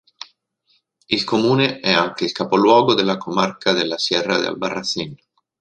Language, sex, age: Italian, male, 30-39